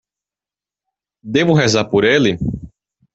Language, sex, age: Portuguese, male, under 19